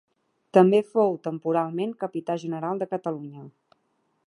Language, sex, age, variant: Catalan, female, 40-49, Central